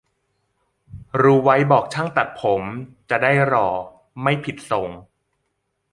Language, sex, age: Thai, male, 19-29